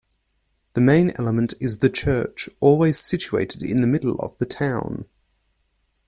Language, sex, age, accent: English, male, 19-29, Australian English